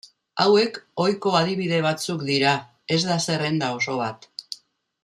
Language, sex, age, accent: Basque, female, 60-69, Mendebalekoa (Araba, Bizkaia, Gipuzkoako mendebaleko herri batzuk)